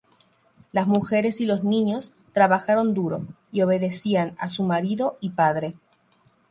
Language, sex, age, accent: Spanish, female, 19-29, Rioplatense: Argentina, Uruguay, este de Bolivia, Paraguay